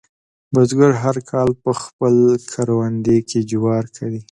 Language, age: Pashto, 19-29